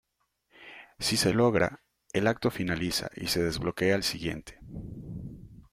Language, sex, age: Spanish, male, 40-49